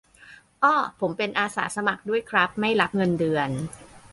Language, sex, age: Thai, male, under 19